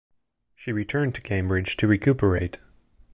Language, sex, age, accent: English, male, 30-39, United States English